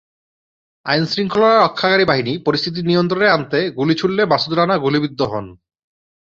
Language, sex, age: Bengali, male, 30-39